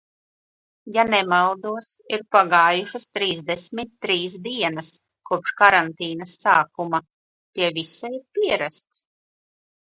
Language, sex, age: Latvian, female, 40-49